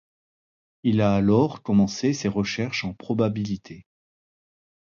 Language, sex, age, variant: French, male, 40-49, Français de métropole